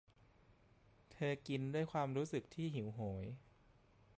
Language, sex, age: Thai, male, 30-39